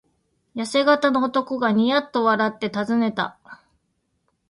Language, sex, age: Japanese, female, 40-49